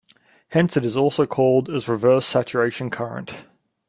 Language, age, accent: English, 19-29, Australian English